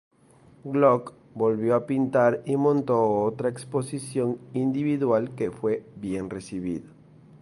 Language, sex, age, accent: Spanish, male, 19-29, Andino-Pacífico: Colombia, Perú, Ecuador, oeste de Bolivia y Venezuela andina